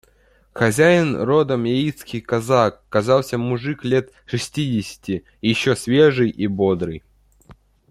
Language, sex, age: Russian, male, under 19